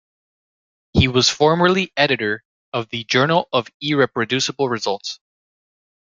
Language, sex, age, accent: English, male, 19-29, United States English